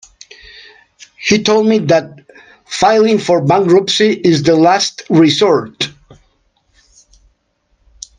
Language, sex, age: English, male, 70-79